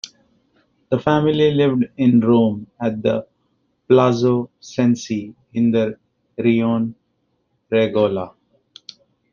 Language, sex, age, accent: English, male, 30-39, India and South Asia (India, Pakistan, Sri Lanka)